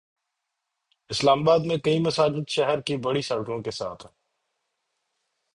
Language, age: Urdu, 30-39